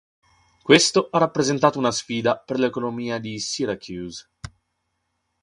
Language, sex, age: Italian, male, 19-29